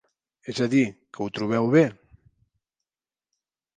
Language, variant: Catalan, Central